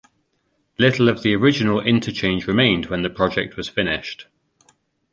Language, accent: English, England English